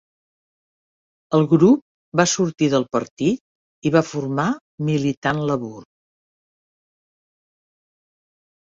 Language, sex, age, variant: Catalan, female, 60-69, Central